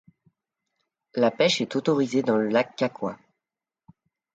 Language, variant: French, Français de métropole